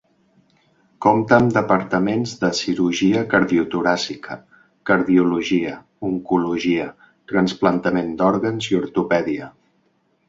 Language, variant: Catalan, Central